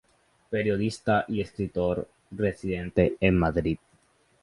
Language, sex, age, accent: Spanish, male, under 19, América central